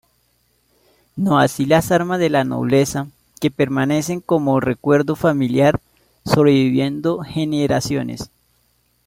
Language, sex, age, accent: Spanish, male, 30-39, Andino-Pacífico: Colombia, Perú, Ecuador, oeste de Bolivia y Venezuela andina